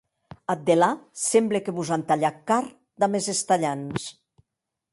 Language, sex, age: Occitan, female, 60-69